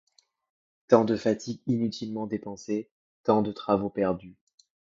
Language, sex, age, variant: French, male, 19-29, Français de métropole